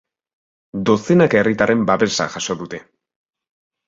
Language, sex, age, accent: Basque, male, 19-29, Erdialdekoa edo Nafarra (Gipuzkoa, Nafarroa)